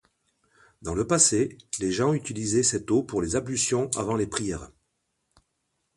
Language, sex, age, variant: French, male, 50-59, Français de métropole